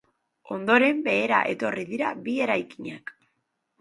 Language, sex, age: Basque, female, 19-29